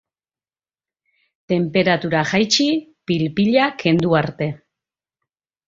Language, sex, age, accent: Basque, female, 40-49, Mendebalekoa (Araba, Bizkaia, Gipuzkoako mendebaleko herri batzuk)